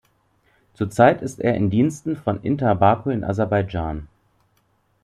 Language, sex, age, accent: German, male, 30-39, Deutschland Deutsch